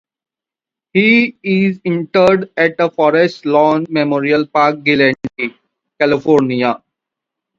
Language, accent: English, India and South Asia (India, Pakistan, Sri Lanka)